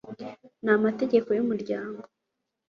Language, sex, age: Kinyarwanda, female, 19-29